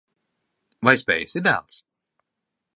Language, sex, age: Latvian, male, 30-39